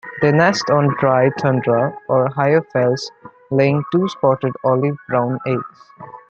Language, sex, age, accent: English, male, 19-29, India and South Asia (India, Pakistan, Sri Lanka)